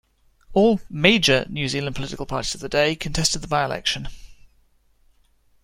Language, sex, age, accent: English, male, 30-39, England English